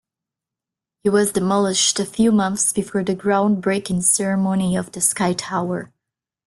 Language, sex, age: English, female, 19-29